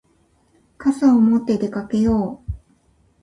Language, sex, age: Japanese, female, 50-59